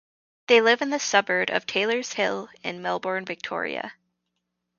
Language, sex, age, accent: English, female, 19-29, United States English; Canadian English